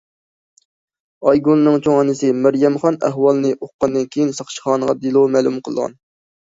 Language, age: Uyghur, 19-29